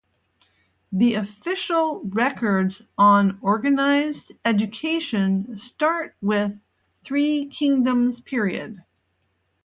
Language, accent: English, United States English